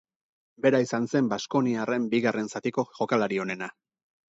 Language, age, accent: Basque, 40-49, Erdialdekoa edo Nafarra (Gipuzkoa, Nafarroa)